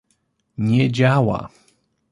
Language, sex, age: Polish, male, 30-39